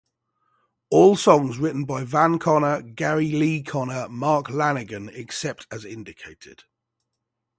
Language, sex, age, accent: English, male, 40-49, England English